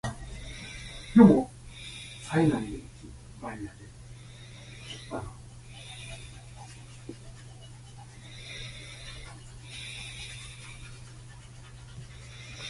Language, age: English, 19-29